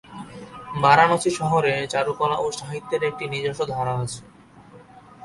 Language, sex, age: Bengali, male, 19-29